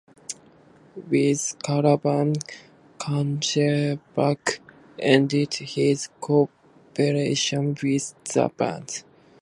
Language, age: English, under 19